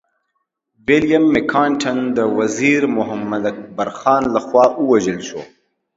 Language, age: Pashto, 30-39